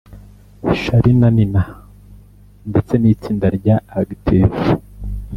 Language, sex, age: Kinyarwanda, male, 30-39